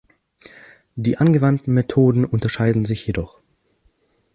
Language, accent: German, Deutschland Deutsch